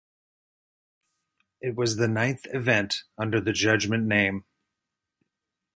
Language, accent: English, United States English